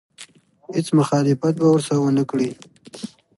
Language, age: Pashto, 30-39